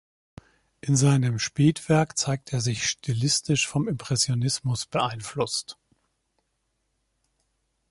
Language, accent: German, Deutschland Deutsch